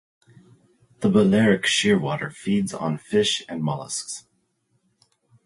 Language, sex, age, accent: English, male, 30-39, United States English